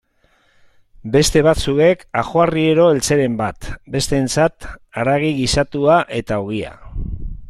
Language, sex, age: Basque, male, 60-69